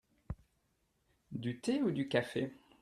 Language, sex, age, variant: French, male, 30-39, Français de métropole